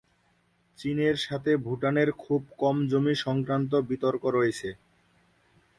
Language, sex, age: Bengali, male, 19-29